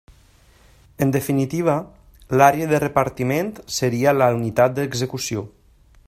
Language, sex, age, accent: Catalan, male, 30-39, valencià